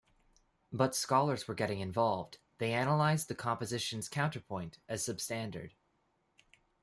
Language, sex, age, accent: English, male, 19-29, Canadian English